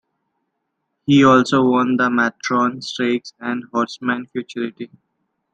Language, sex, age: English, male, 19-29